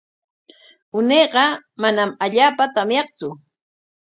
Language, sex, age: Corongo Ancash Quechua, female, 50-59